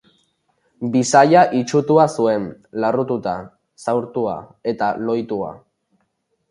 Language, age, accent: Basque, 19-29, Erdialdekoa edo Nafarra (Gipuzkoa, Nafarroa)